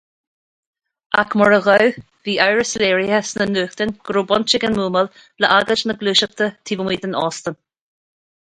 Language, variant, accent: Irish, Gaeilge Uladh, Cainteoir dúchais, Gaeltacht